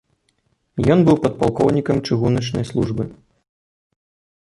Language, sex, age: Belarusian, male, 19-29